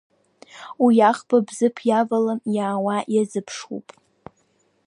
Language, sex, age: Abkhazian, female, under 19